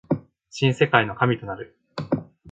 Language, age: Japanese, 19-29